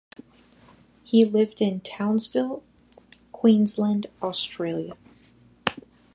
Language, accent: English, United States English